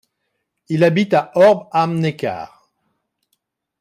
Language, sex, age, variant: French, male, 50-59, Français de métropole